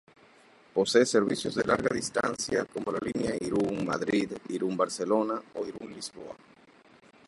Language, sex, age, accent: Spanish, male, 40-49, Caribe: Cuba, Venezuela, Puerto Rico, República Dominicana, Panamá, Colombia caribeña, México caribeño, Costa del golfo de México